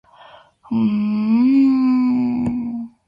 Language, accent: English, United States English